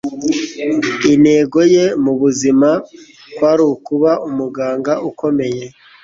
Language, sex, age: Kinyarwanda, male, 40-49